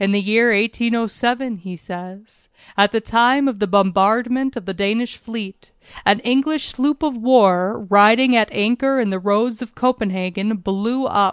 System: none